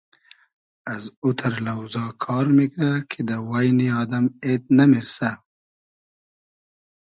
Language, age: Hazaragi, 30-39